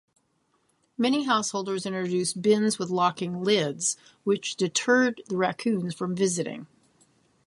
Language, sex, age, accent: English, female, 50-59, United States English